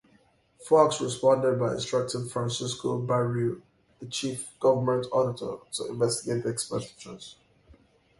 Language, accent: English, Nigerian